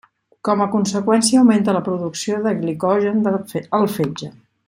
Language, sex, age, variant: Catalan, female, 50-59, Central